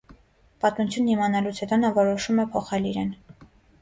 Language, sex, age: Armenian, female, 19-29